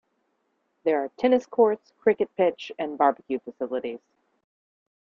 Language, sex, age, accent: English, female, 19-29, United States English